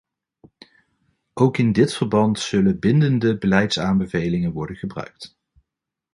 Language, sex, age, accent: Dutch, male, 30-39, Nederlands Nederlands